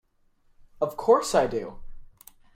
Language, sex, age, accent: English, male, under 19, Canadian English